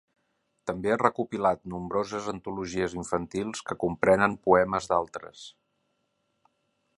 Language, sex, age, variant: Catalan, male, 60-69, Central